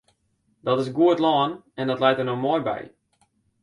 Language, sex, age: Western Frisian, male, 19-29